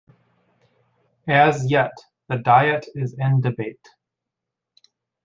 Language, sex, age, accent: English, male, 19-29, United States English